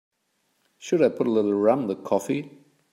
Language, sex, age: English, male, 40-49